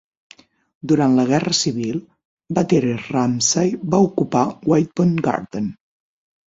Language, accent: Catalan, central; septentrional